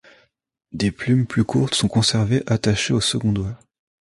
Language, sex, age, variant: French, male, 19-29, Français de métropole